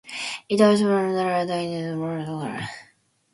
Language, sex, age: English, female, 19-29